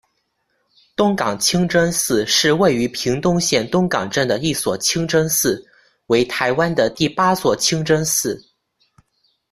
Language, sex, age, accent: Chinese, male, under 19, 出生地：江西省